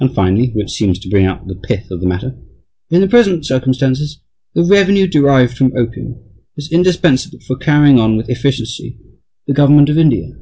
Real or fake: real